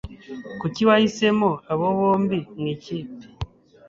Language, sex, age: Kinyarwanda, female, 30-39